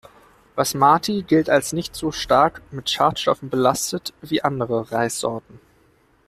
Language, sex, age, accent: German, male, 19-29, Deutschland Deutsch